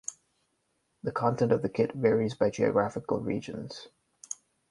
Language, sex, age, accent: English, male, 19-29, India and South Asia (India, Pakistan, Sri Lanka)